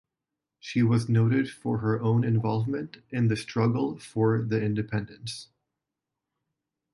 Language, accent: English, United States English